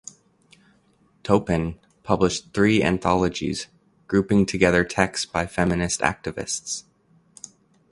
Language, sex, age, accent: English, male, 30-39, Canadian English